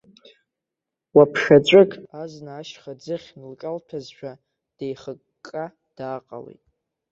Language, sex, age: Abkhazian, male, under 19